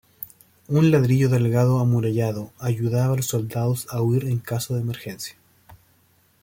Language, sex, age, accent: Spanish, male, 30-39, Chileno: Chile, Cuyo